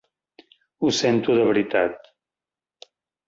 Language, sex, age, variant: Catalan, male, 50-59, Central